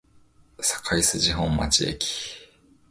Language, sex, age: Japanese, male, 19-29